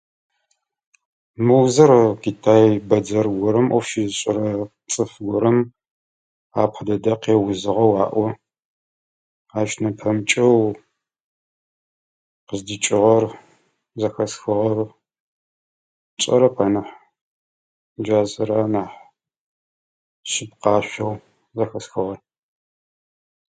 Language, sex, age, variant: Adyghe, male, 30-39, Адыгабзэ (Кирил, пстэумэ зэдыряе)